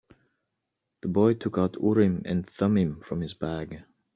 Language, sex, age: English, male, 30-39